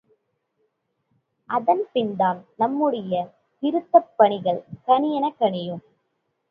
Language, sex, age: Tamil, female, 19-29